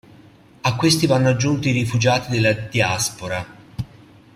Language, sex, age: Italian, male, 40-49